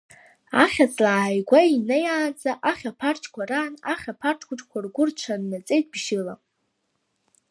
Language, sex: Abkhazian, female